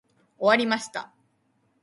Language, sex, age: Japanese, female, under 19